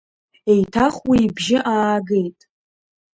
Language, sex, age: Abkhazian, female, under 19